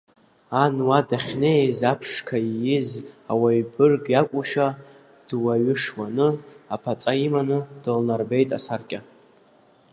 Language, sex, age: Abkhazian, female, 30-39